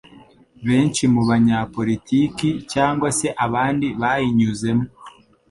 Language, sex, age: Kinyarwanda, male, 19-29